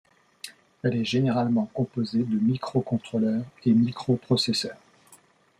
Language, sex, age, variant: French, male, 40-49, Français de métropole